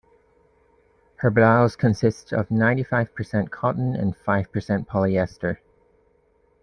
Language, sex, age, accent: English, male, 30-39, Canadian English